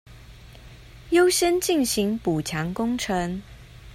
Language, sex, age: Chinese, female, 30-39